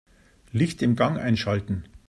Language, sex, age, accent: German, male, 50-59, Deutschland Deutsch